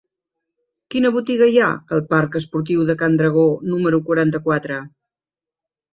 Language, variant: Catalan, Central